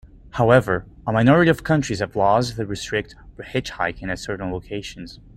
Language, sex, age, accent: English, male, 19-29, Canadian English